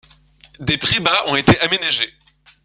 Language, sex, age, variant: French, male, 30-39, Français de métropole